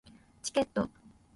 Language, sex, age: Japanese, female, 19-29